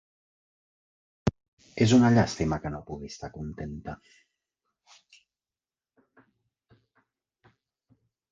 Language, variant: Catalan, Central